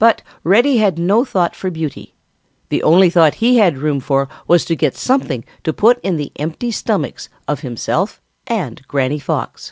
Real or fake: real